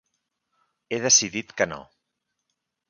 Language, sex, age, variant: Catalan, male, 40-49, Central